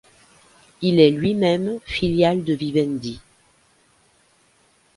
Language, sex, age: French, female, 50-59